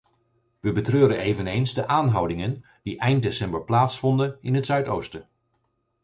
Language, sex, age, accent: Dutch, male, 50-59, Nederlands Nederlands